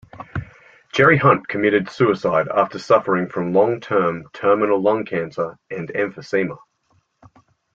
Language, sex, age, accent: English, male, 30-39, Australian English